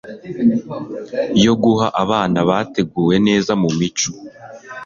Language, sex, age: Kinyarwanda, male, 19-29